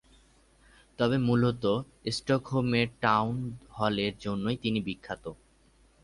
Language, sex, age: Bengali, male, 19-29